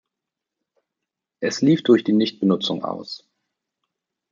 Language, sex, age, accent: German, male, 30-39, Deutschland Deutsch